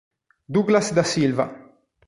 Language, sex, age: Italian, male, 40-49